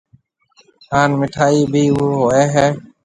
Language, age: Marwari (Pakistan), 40-49